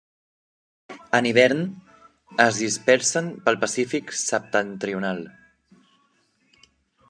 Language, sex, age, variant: Catalan, male, 19-29, Central